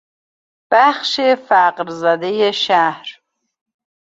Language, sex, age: Persian, female, 40-49